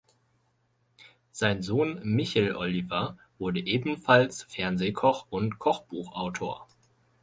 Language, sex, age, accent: German, male, 19-29, Deutschland Deutsch